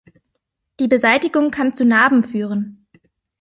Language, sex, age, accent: German, female, 30-39, Deutschland Deutsch